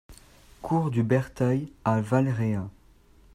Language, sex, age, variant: French, male, 19-29, Français de métropole